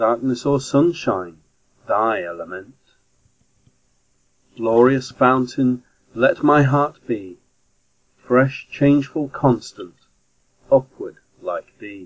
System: none